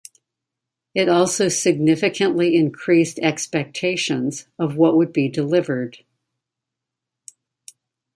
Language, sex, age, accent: English, female, 60-69, United States English